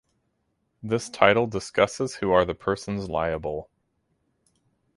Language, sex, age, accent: English, male, 30-39, United States English